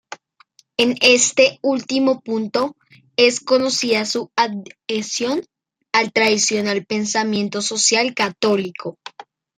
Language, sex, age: Spanish, male, under 19